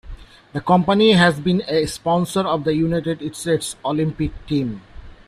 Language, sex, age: English, male, 40-49